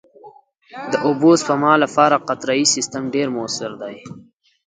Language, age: Pashto, under 19